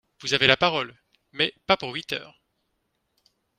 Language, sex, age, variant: French, male, 40-49, Français de métropole